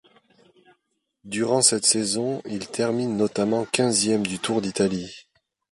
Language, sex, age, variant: French, male, 30-39, Français de métropole